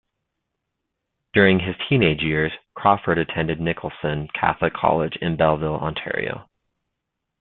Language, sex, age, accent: English, male, 30-39, United States English